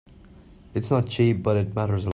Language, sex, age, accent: English, male, 19-29, India and South Asia (India, Pakistan, Sri Lanka)